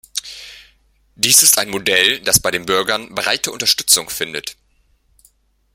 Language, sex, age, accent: German, male, 30-39, Deutschland Deutsch